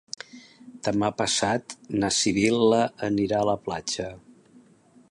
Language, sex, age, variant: Catalan, male, 50-59, Central